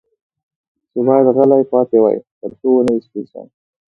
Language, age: Pashto, 19-29